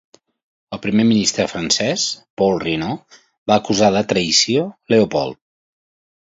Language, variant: Catalan, Central